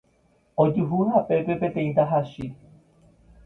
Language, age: Guarani, 19-29